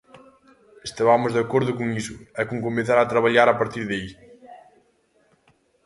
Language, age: Galician, 19-29